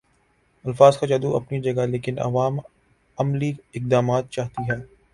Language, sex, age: Urdu, male, 19-29